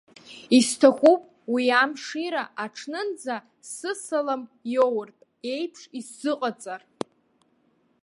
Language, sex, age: Abkhazian, female, under 19